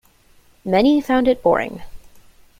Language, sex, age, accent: English, female, 19-29, United States English